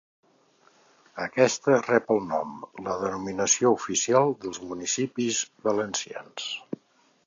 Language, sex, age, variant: Catalan, male, 60-69, Central